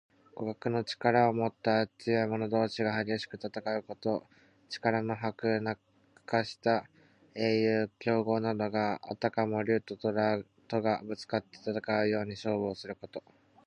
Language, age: Japanese, 19-29